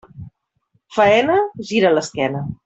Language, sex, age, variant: Catalan, female, 40-49, Central